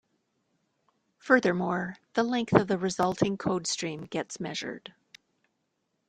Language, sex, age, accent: English, female, 50-59, Canadian English